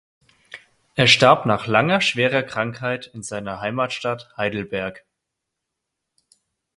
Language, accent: German, Deutschland Deutsch